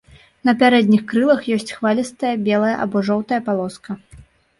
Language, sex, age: Belarusian, female, 19-29